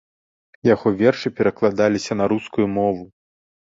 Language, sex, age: Belarusian, male, 19-29